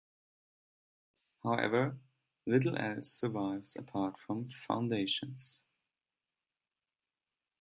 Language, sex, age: English, male, 19-29